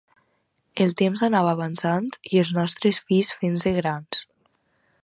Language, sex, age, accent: Catalan, female, under 19, valencià